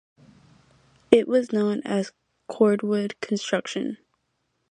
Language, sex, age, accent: English, female, under 19, United States English